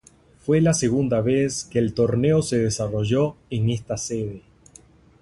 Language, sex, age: Spanish, male, 19-29